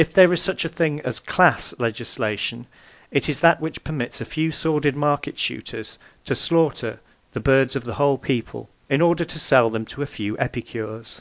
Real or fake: real